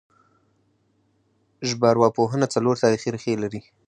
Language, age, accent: Pashto, 19-29, معیاري پښتو